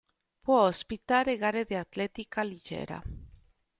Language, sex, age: Italian, female, 40-49